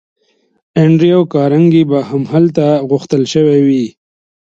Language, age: Pashto, 30-39